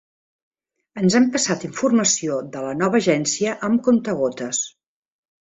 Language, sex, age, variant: Catalan, female, 50-59, Central